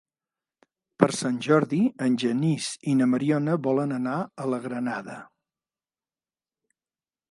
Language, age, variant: Catalan, 60-69, Central